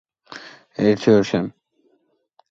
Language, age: Georgian, under 19